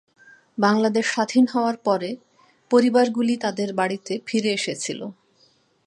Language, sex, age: Bengali, female, 40-49